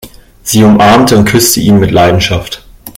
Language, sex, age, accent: German, male, 19-29, Deutschland Deutsch